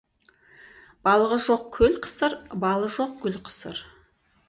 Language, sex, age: Kazakh, female, 40-49